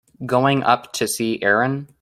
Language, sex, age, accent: English, male, under 19, United States English